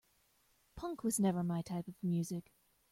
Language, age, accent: English, 30-39, United States English